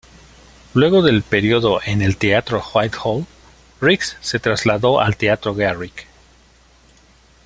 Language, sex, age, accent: Spanish, male, 40-49, México